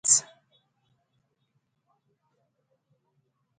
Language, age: English, 19-29